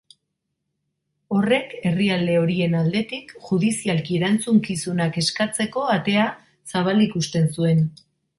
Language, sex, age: Basque, female, 40-49